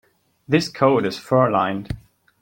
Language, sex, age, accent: English, male, 19-29, United States English